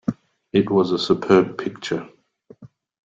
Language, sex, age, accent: English, male, 30-39, Australian English